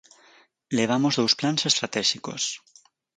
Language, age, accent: Galician, 19-29, Normativo (estándar)